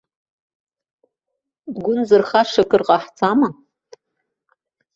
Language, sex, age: Abkhazian, female, 60-69